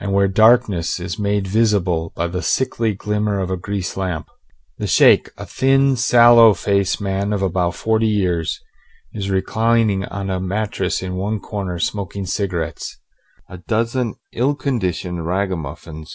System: none